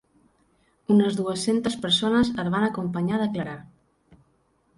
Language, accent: Catalan, balear; central